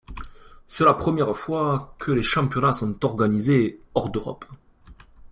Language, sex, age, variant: French, male, 19-29, Français de métropole